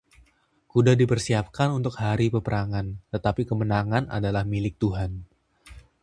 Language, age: Indonesian, 19-29